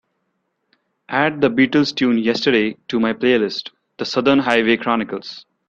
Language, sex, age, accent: English, male, 19-29, India and South Asia (India, Pakistan, Sri Lanka)